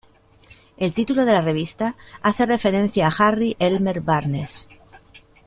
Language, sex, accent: Spanish, female, España: Sur peninsular (Andalucia, Extremadura, Murcia)